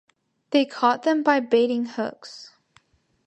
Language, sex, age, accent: English, female, under 19, United States English